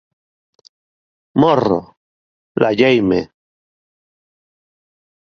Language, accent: Galician, Atlántico (seseo e gheada)